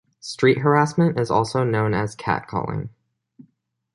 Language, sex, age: English, male, under 19